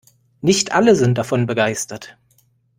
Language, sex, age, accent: German, male, 19-29, Deutschland Deutsch